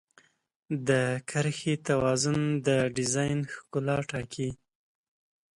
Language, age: Pashto, 30-39